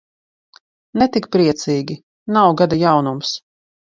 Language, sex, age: Latvian, female, 30-39